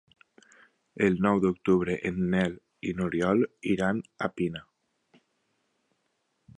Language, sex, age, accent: Catalan, male, 19-29, valencià